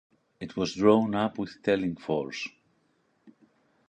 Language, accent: English, Greek